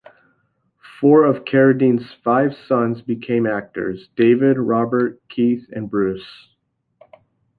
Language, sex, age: English, male, 19-29